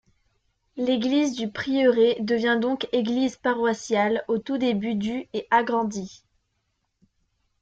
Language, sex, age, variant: French, female, under 19, Français de métropole